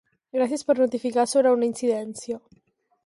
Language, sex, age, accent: Catalan, female, under 19, gironí